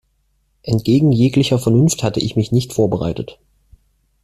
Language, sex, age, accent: German, male, 19-29, Deutschland Deutsch